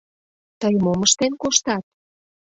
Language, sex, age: Mari, female, 30-39